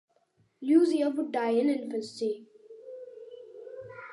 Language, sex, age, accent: English, male, under 19, India and South Asia (India, Pakistan, Sri Lanka)